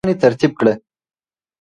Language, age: Pashto, 19-29